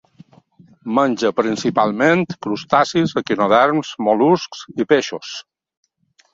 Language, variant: Catalan, Balear